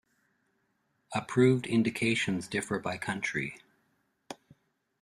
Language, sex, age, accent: English, male, 50-59, Canadian English